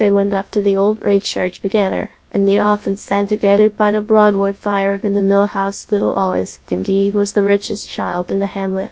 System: TTS, GlowTTS